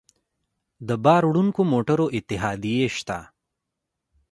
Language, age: Pashto, 19-29